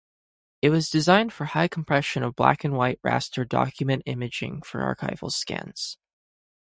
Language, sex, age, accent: English, male, 19-29, United States English